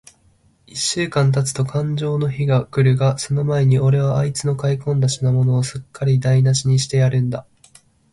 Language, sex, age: Japanese, male, under 19